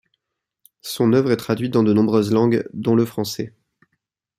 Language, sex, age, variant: French, male, 19-29, Français de métropole